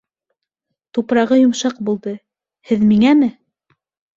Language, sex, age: Bashkir, female, 19-29